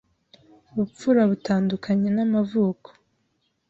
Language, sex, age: Kinyarwanda, female, 19-29